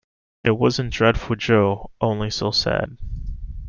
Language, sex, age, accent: English, male, 19-29, United States English